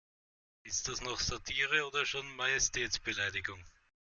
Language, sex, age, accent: German, male, 30-39, Österreichisches Deutsch